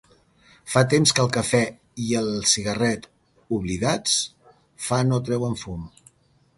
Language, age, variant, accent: Catalan, 50-59, Central, central